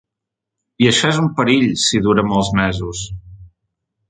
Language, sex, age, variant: Catalan, male, 30-39, Central